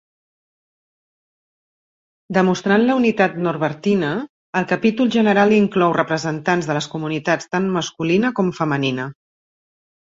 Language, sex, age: Catalan, female, 50-59